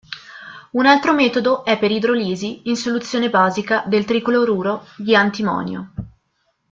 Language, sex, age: Italian, female, under 19